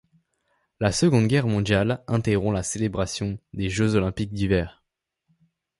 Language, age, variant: French, under 19, Français de métropole